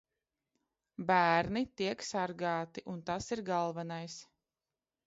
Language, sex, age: Latvian, female, 30-39